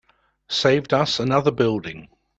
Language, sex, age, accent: English, male, 70-79, England English